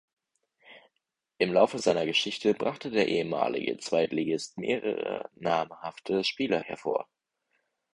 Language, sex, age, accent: German, male, 19-29, Deutschland Deutsch